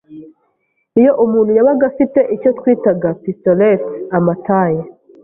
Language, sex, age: Kinyarwanda, female, 19-29